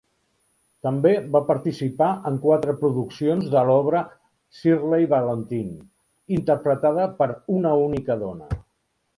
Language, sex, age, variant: Catalan, male, 50-59, Central